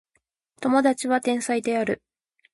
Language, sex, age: Japanese, female, 19-29